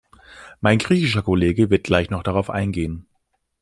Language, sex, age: German, male, 19-29